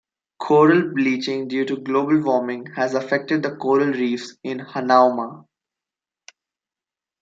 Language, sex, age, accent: English, male, 19-29, India and South Asia (India, Pakistan, Sri Lanka)